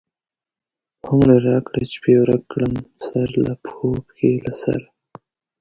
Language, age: Pashto, 19-29